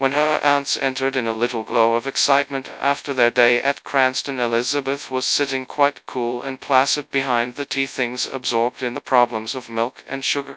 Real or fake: fake